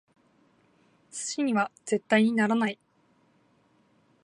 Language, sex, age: Japanese, female, 19-29